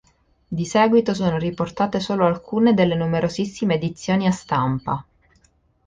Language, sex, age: Italian, female, 19-29